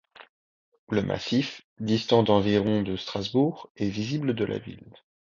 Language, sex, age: French, male, 19-29